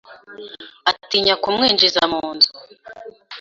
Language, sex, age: Kinyarwanda, female, 19-29